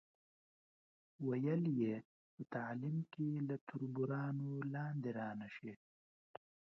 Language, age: Pashto, 19-29